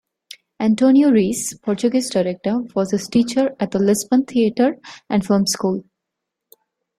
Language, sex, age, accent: English, female, 30-39, India and South Asia (India, Pakistan, Sri Lanka)